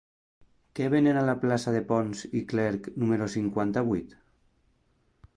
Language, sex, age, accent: Catalan, male, 40-49, valencià